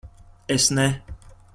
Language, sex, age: Latvian, male, 19-29